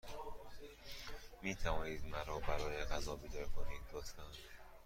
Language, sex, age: Persian, male, 30-39